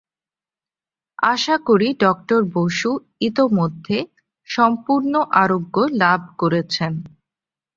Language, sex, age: Bengali, female, 19-29